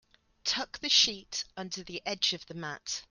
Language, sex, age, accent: English, female, 50-59, England English